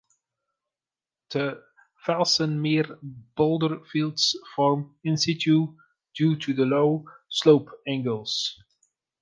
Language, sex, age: English, male, 40-49